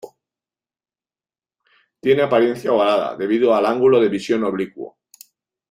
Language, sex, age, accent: Spanish, male, 40-49, España: Norte peninsular (Asturias, Castilla y León, Cantabria, País Vasco, Navarra, Aragón, La Rioja, Guadalajara, Cuenca)